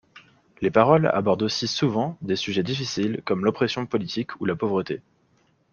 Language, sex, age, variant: French, male, 19-29, Français de métropole